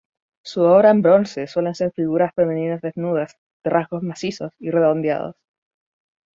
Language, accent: Spanish, Chileno: Chile, Cuyo